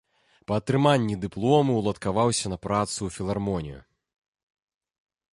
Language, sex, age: Belarusian, male, 30-39